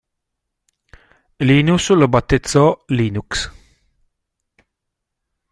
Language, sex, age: Italian, male, 40-49